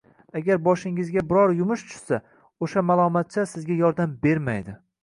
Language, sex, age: Uzbek, male, 19-29